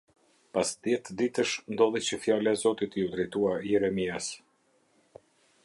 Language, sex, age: Albanian, male, 50-59